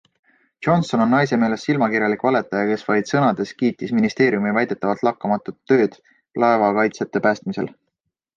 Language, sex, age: Estonian, male, 19-29